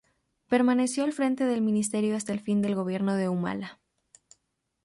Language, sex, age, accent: Spanish, female, under 19, América central